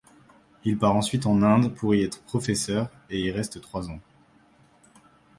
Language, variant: French, Français de métropole